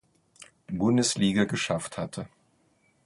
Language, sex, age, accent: German, male, 50-59, Deutschland Deutsch